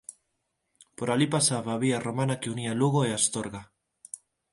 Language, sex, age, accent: Galician, male, 19-29, Neofalante